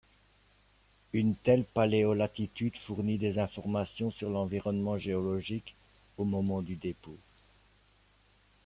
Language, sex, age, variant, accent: French, male, 50-59, Français d'Europe, Français de Belgique